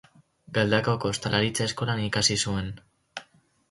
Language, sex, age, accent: Basque, male, under 19, Mendebalekoa (Araba, Bizkaia, Gipuzkoako mendebaleko herri batzuk)